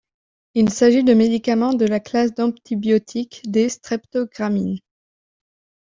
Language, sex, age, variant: French, female, 19-29, Français de métropole